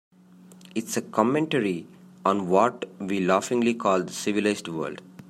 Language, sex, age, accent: English, male, 30-39, India and South Asia (India, Pakistan, Sri Lanka)